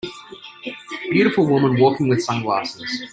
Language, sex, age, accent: English, male, 30-39, Australian English